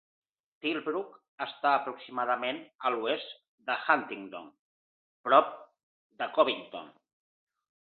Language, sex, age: Catalan, male, 40-49